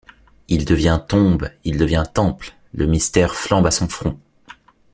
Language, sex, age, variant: French, male, 19-29, Français de métropole